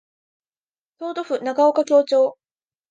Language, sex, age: Japanese, female, under 19